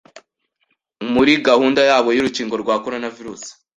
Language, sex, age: Kinyarwanda, male, 19-29